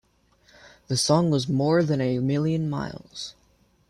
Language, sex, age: English, male, under 19